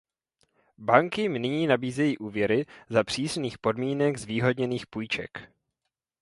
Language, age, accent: Czech, 19-29, pražský